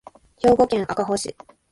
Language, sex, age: Japanese, female, 19-29